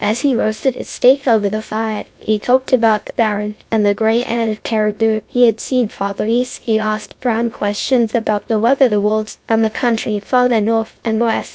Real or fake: fake